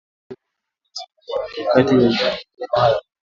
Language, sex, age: Swahili, male, 19-29